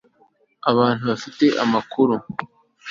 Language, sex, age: Kinyarwanda, male, 19-29